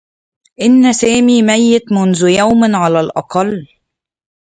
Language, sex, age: Arabic, female, 19-29